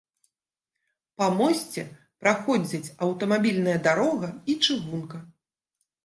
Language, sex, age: Belarusian, female, 40-49